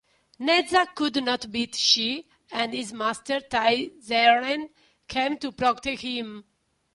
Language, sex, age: English, female, 50-59